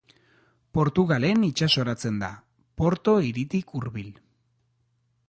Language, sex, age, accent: Basque, male, 30-39, Erdialdekoa edo Nafarra (Gipuzkoa, Nafarroa)